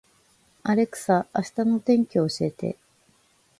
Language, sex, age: Japanese, female, 19-29